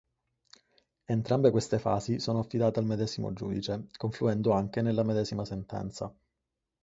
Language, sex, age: Italian, male, 19-29